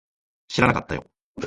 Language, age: Japanese, 40-49